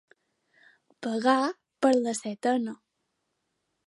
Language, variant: Catalan, Balear